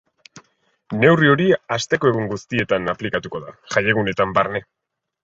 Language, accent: Basque, Erdialdekoa edo Nafarra (Gipuzkoa, Nafarroa)